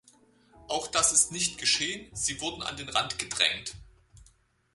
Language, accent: German, Deutschland Deutsch